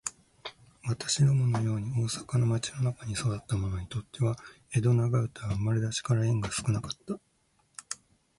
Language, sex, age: Japanese, male, 19-29